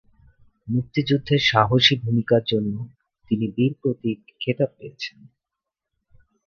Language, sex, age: Bengali, male, 19-29